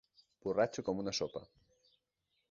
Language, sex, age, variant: Catalan, male, 30-39, Central